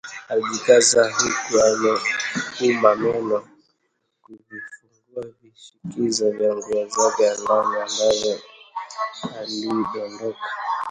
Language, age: Swahili, 30-39